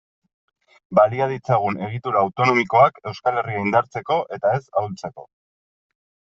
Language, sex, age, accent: Basque, male, 30-39, Erdialdekoa edo Nafarra (Gipuzkoa, Nafarroa)